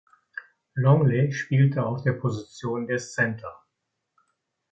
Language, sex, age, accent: German, male, 50-59, Deutschland Deutsch